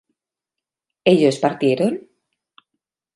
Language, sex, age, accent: Spanish, female, 40-49, España: Norte peninsular (Asturias, Castilla y León, Cantabria, País Vasco, Navarra, Aragón, La Rioja, Guadalajara, Cuenca)